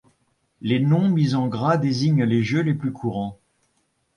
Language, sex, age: French, male, 70-79